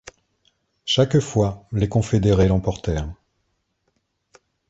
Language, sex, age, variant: French, male, 50-59, Français de métropole